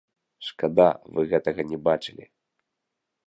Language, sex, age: Belarusian, male, 30-39